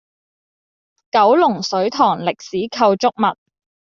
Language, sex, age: Cantonese, female, under 19